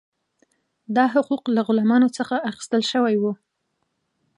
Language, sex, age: Pashto, female, 19-29